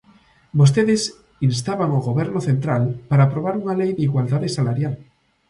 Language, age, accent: Galician, under 19, Normativo (estándar)